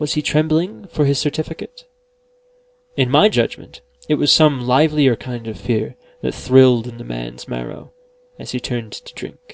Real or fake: real